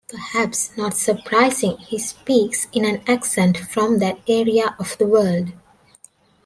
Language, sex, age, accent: English, female, 19-29, India and South Asia (India, Pakistan, Sri Lanka)